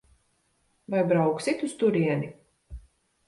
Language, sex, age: Latvian, female, 19-29